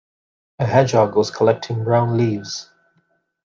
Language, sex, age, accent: English, male, 30-39, Irish English